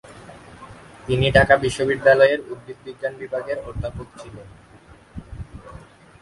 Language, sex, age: Bengali, male, 19-29